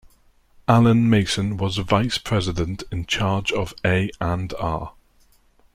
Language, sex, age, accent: English, male, 30-39, England English